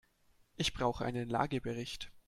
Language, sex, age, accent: German, male, 19-29, Deutschland Deutsch